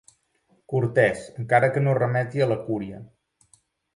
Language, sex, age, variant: Catalan, male, 40-49, Central